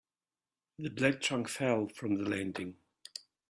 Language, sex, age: English, male, 40-49